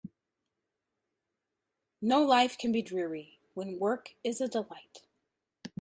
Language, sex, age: English, female, 30-39